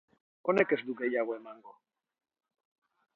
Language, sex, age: Basque, male, 30-39